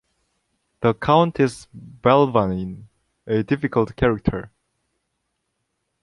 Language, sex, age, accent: English, male, 19-29, United States English